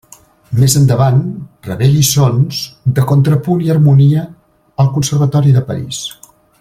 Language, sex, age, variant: Catalan, male, 60-69, Central